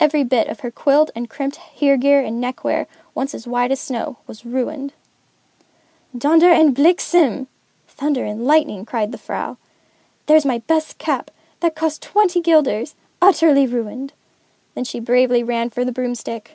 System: none